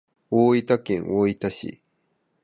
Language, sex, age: Japanese, male, 30-39